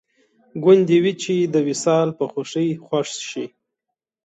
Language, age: Pashto, 30-39